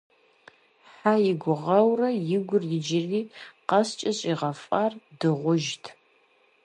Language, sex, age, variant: Kabardian, female, 30-39, Адыгэбзэ (Къэбэрдей, Кирил, псоми зэдай)